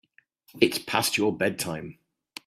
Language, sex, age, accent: English, male, 40-49, England English